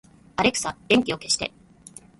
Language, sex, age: Japanese, female, 30-39